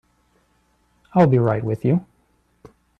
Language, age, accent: English, 19-29, United States English